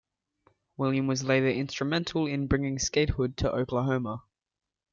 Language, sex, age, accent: English, male, under 19, Australian English